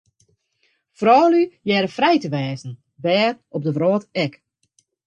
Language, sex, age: Western Frisian, female, 40-49